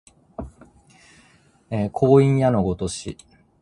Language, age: Japanese, 19-29